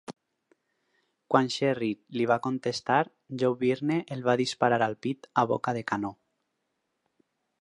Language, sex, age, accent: Catalan, male, 19-29, valencià